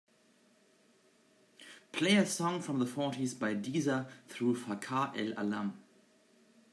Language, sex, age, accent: English, male, 19-29, United States English